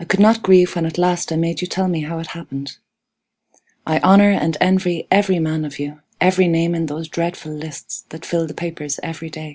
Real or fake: real